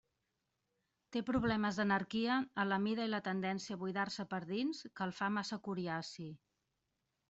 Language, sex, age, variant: Catalan, female, 40-49, Central